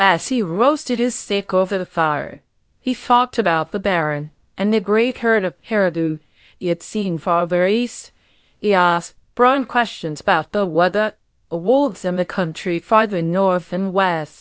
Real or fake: fake